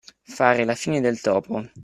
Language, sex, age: Italian, male, 19-29